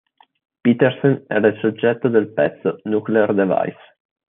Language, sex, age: Italian, male, under 19